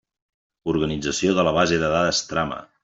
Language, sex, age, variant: Catalan, male, 40-49, Central